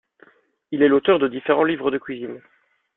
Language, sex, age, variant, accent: French, male, 19-29, Français d'Europe, Français de Belgique